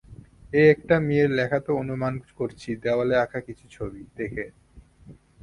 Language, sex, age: Bengali, male, 19-29